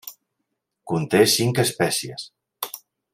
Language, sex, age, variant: Catalan, male, 40-49, Central